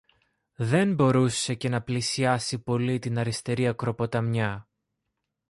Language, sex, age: Greek, male, 19-29